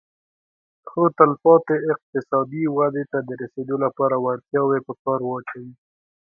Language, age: Pashto, 19-29